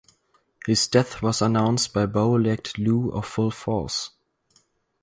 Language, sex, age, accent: English, male, under 19, German English